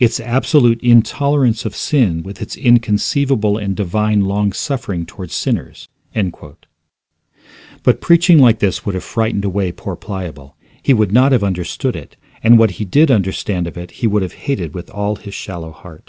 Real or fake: real